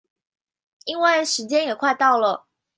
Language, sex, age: Chinese, female, 19-29